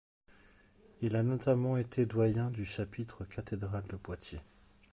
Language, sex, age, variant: French, male, 30-39, Français de métropole